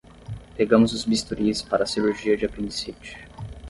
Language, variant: Portuguese, Portuguese (Brasil)